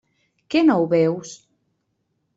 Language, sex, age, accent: Catalan, female, 30-39, valencià